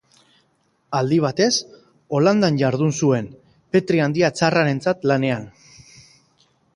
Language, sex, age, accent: Basque, male, 30-39, Mendebalekoa (Araba, Bizkaia, Gipuzkoako mendebaleko herri batzuk)